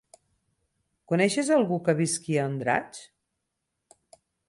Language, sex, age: Catalan, female, 50-59